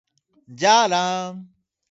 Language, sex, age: Japanese, male, under 19